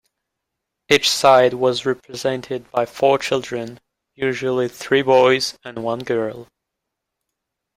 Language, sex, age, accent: English, male, 19-29, United States English